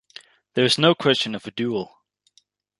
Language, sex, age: English, male, under 19